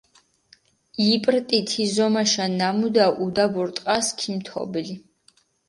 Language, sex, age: Mingrelian, female, 19-29